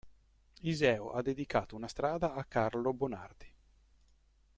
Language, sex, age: Italian, male, 40-49